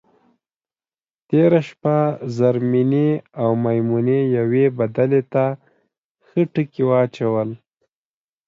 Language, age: Pashto, 19-29